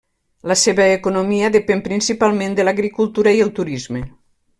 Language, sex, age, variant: Catalan, female, 50-59, Nord-Occidental